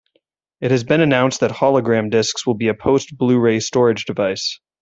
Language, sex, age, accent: English, male, 30-39, Canadian English